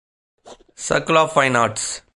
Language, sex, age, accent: English, male, 30-39, India and South Asia (India, Pakistan, Sri Lanka)